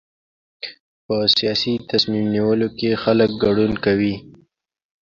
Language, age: Pashto, 19-29